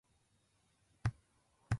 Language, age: Japanese, 19-29